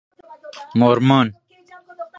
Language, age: Persian, 19-29